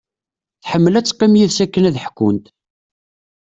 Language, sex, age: Kabyle, male, 30-39